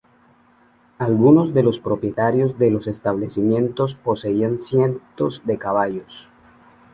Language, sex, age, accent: Spanish, male, 30-39, Caribe: Cuba, Venezuela, Puerto Rico, República Dominicana, Panamá, Colombia caribeña, México caribeño, Costa del golfo de México